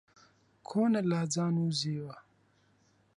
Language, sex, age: Central Kurdish, male, 19-29